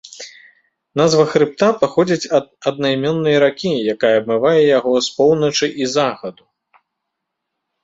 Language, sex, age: Belarusian, male, 30-39